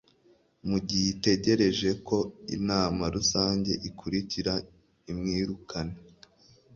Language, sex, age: Kinyarwanda, male, under 19